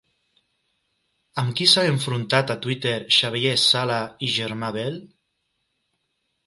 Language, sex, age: Catalan, male, 30-39